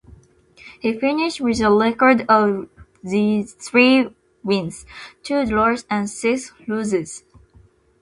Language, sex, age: English, female, 19-29